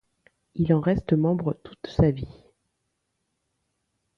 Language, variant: French, Français de métropole